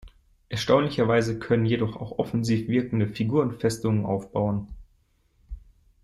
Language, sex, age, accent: German, male, 19-29, Deutschland Deutsch